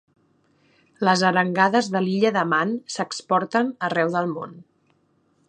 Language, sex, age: Catalan, female, 19-29